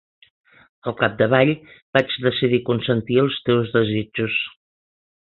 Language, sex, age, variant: Catalan, female, 60-69, Central